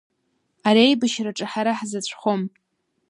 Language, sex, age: Abkhazian, female, under 19